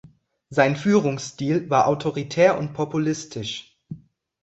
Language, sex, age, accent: German, male, under 19, Deutschland Deutsch